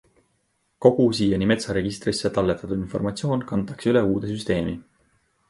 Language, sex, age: Estonian, male, 19-29